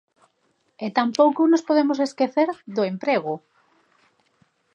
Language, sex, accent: Galician, female, Normativo (estándar)